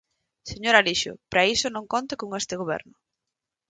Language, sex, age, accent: Galician, female, 19-29, Normativo (estándar)